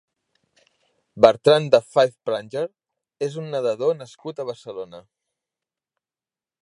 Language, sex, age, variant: Catalan, male, 40-49, Central